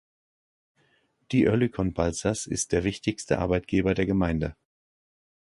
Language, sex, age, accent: German, male, 50-59, Deutschland Deutsch